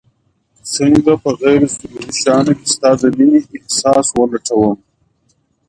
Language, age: Pashto, 30-39